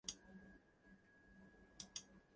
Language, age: English, 19-29